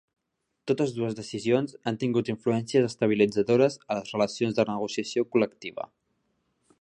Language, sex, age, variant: Catalan, male, 19-29, Central